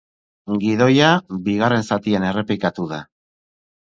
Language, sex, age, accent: Basque, male, 50-59, Erdialdekoa edo Nafarra (Gipuzkoa, Nafarroa)